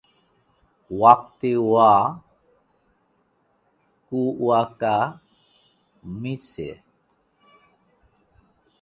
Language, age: English, 40-49